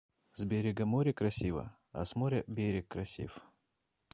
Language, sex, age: Russian, male, 40-49